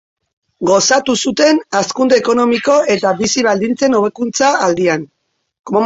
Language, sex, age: Basque, female, 40-49